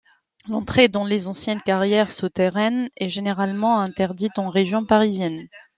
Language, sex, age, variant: French, female, 30-39, Français de métropole